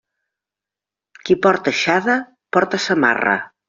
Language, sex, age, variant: Catalan, female, 50-59, Central